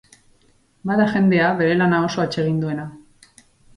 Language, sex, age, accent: Basque, female, 40-49, Erdialdekoa edo Nafarra (Gipuzkoa, Nafarroa)